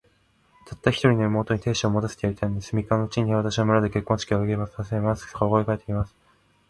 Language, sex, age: Japanese, male, 19-29